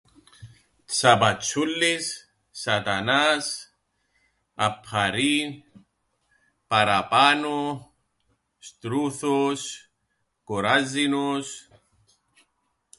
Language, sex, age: Greek, male, 40-49